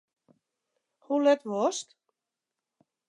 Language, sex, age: Western Frisian, female, 40-49